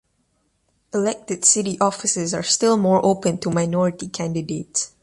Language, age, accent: English, under 19, United States English